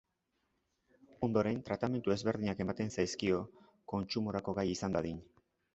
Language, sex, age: Basque, male, 50-59